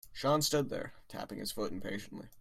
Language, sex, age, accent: English, male, under 19, United States English